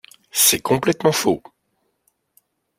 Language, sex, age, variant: French, male, 40-49, Français de métropole